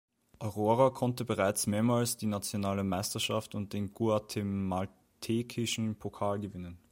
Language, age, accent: German, 19-29, Österreichisches Deutsch